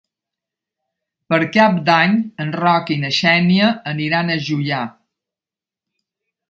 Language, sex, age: Catalan, female, 70-79